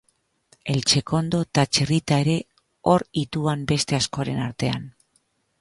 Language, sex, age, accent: Basque, female, 50-59, Mendebalekoa (Araba, Bizkaia, Gipuzkoako mendebaleko herri batzuk)